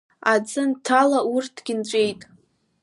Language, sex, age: Abkhazian, female, under 19